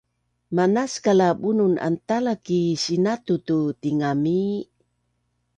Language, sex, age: Bunun, female, 60-69